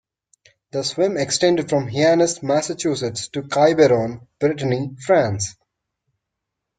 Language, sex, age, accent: English, male, 19-29, India and South Asia (India, Pakistan, Sri Lanka)